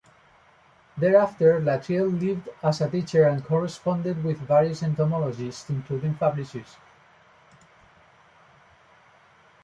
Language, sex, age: English, male, 40-49